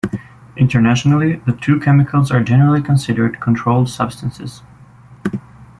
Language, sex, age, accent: English, male, 19-29, United States English